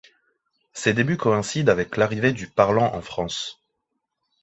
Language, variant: French, Français de métropole